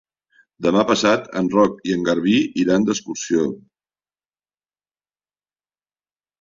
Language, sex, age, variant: Catalan, male, 60-69, Central